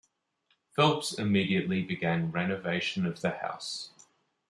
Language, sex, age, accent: English, male, 30-39, Australian English